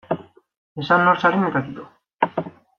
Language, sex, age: Basque, male, 19-29